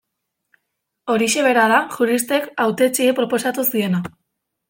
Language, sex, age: Basque, female, 19-29